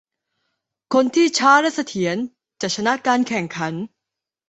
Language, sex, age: Thai, female, under 19